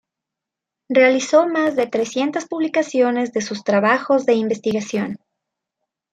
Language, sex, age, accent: Spanish, female, 30-39, Andino-Pacífico: Colombia, Perú, Ecuador, oeste de Bolivia y Venezuela andina